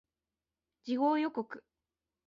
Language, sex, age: Japanese, female, 19-29